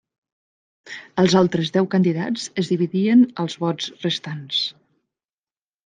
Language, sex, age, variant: Catalan, female, 50-59, Nord-Occidental